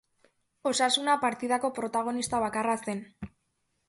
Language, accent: Basque, Erdialdekoa edo Nafarra (Gipuzkoa, Nafarroa)